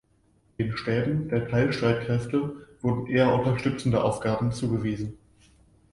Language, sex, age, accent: German, male, 19-29, Deutschland Deutsch